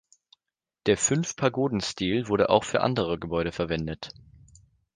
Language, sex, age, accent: German, male, under 19, Deutschland Deutsch